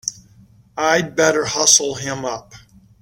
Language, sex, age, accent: English, male, 50-59, United States English